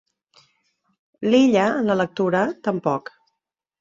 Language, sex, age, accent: Catalan, female, 40-49, Oriental